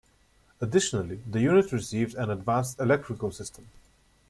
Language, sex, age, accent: English, male, 19-29, United States English